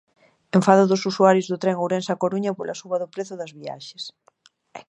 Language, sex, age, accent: Galician, female, 30-39, Normativo (estándar)